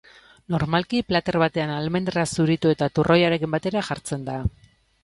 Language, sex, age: Basque, female, 40-49